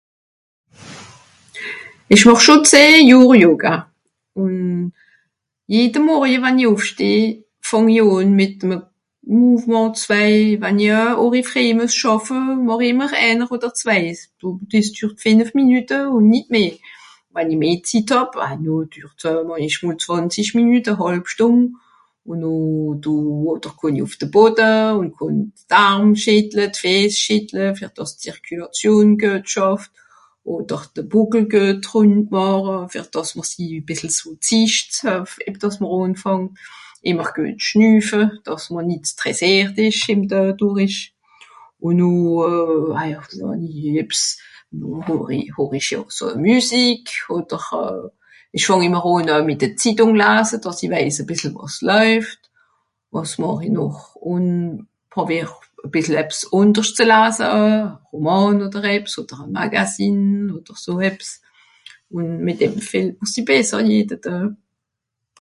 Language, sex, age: Swiss German, female, 60-69